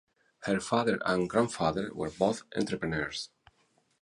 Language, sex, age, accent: English, male, 50-59, England English